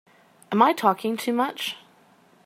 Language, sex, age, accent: English, female, 30-39, Canadian English